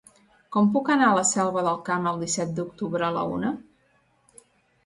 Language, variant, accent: Catalan, Central, central